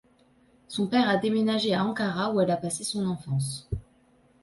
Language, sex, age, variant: French, female, 19-29, Français de métropole